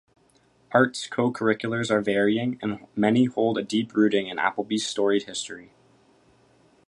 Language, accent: English, United States English